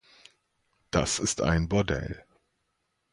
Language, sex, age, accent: German, male, 30-39, Deutschland Deutsch